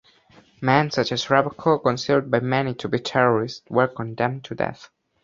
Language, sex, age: English, male, under 19